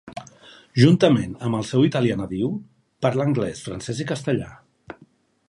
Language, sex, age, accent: Catalan, male, 50-59, Barceloní